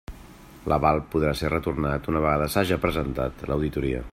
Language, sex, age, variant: Catalan, male, 40-49, Central